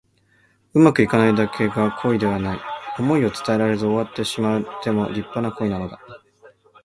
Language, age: Japanese, 19-29